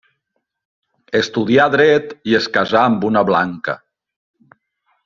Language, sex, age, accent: Catalan, male, 50-59, valencià